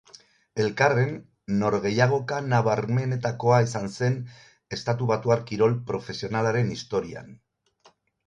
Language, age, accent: Basque, 60-69, Erdialdekoa edo Nafarra (Gipuzkoa, Nafarroa)